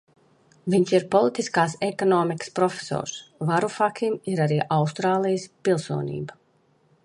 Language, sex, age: Latvian, female, 30-39